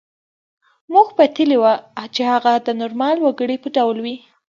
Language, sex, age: Pashto, female, 19-29